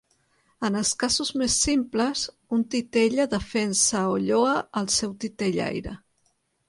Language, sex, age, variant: Catalan, female, 40-49, Central